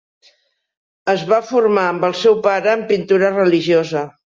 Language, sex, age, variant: Catalan, female, 60-69, Central